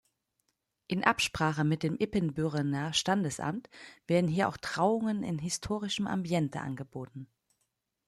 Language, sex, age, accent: German, female, 30-39, Deutschland Deutsch